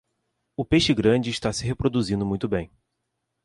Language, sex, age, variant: Portuguese, male, 19-29, Portuguese (Brasil)